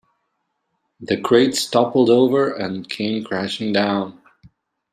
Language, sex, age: English, male, 19-29